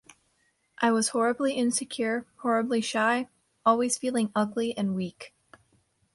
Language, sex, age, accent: English, female, under 19, United States English